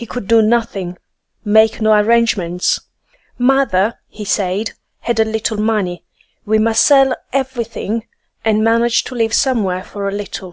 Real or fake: real